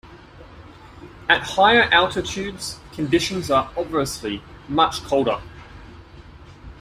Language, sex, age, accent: English, male, 30-39, Australian English